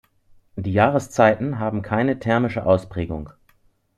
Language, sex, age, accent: German, male, 30-39, Deutschland Deutsch